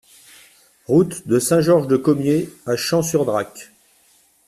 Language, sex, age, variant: French, male, 50-59, Français de métropole